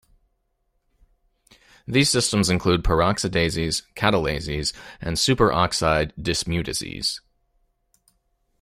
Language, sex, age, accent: English, male, 40-49, United States English